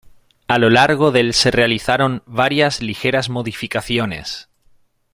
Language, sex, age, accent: Spanish, male, 30-39, España: Norte peninsular (Asturias, Castilla y León, Cantabria, País Vasco, Navarra, Aragón, La Rioja, Guadalajara, Cuenca)